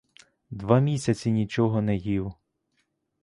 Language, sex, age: Ukrainian, male, 19-29